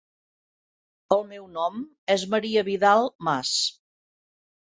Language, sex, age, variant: Catalan, female, 60-69, Central